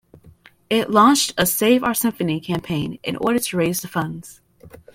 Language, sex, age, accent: English, female, under 19, United States English